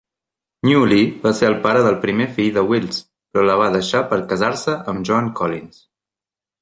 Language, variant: Catalan, Central